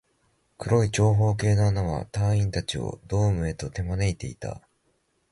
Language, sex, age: Japanese, male, 19-29